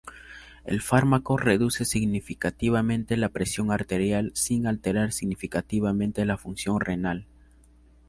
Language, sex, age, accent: Spanish, male, 19-29, Andino-Pacífico: Colombia, Perú, Ecuador, oeste de Bolivia y Venezuela andina